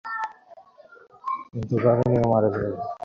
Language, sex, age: Bengali, male, 19-29